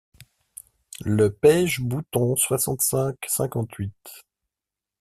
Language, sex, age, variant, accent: French, male, 40-49, Français d'Europe, Français de Suisse